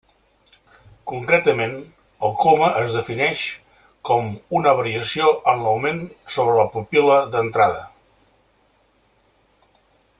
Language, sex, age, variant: Catalan, male, 60-69, Central